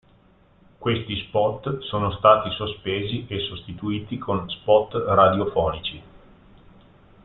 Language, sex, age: Italian, male, 40-49